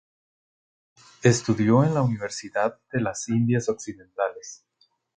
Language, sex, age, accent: Spanish, male, 19-29, América central